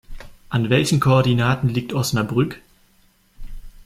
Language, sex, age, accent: German, male, 19-29, Deutschland Deutsch